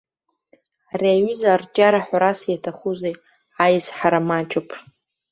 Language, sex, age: Abkhazian, female, under 19